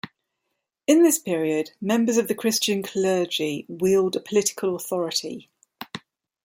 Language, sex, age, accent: English, female, 50-59, England English